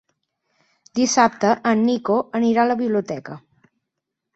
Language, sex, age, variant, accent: Catalan, female, 30-39, Central, Neutre